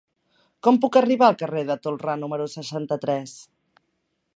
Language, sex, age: Catalan, female, 19-29